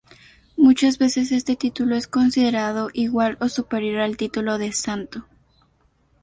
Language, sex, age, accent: Spanish, female, 19-29, México